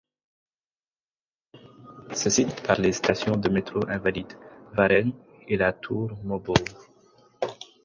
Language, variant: French, Français d'Afrique subsaharienne et des îles africaines